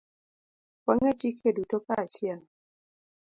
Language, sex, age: Luo (Kenya and Tanzania), female, 30-39